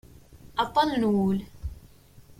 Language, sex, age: Kabyle, female, 19-29